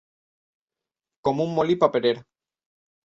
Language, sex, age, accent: Catalan, male, 19-29, valencià